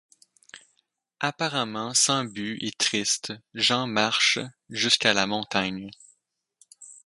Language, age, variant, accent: French, 19-29, Français d'Amérique du Nord, Français du Canada